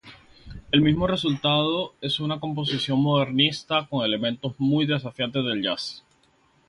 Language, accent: Spanish, Caribe: Cuba, Venezuela, Puerto Rico, República Dominicana, Panamá, Colombia caribeña, México caribeño, Costa del golfo de México